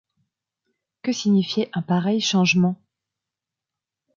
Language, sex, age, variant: French, female, 40-49, Français de métropole